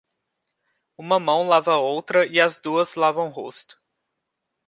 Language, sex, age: Portuguese, male, 19-29